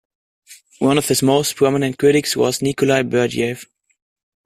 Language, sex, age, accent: English, male, under 19, United States English